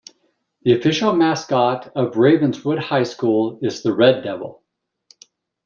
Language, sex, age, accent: English, male, 50-59, United States English